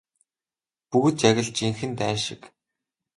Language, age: Mongolian, 19-29